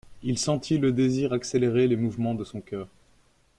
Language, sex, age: French, male, 19-29